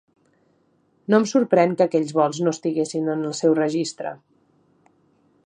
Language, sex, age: Catalan, female, 19-29